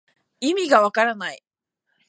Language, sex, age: Japanese, female, 19-29